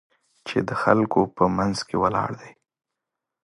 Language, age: Pashto, 19-29